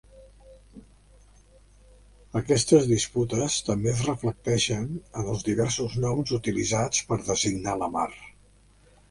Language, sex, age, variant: Catalan, male, 70-79, Central